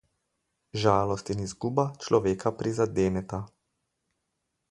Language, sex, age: Slovenian, male, 40-49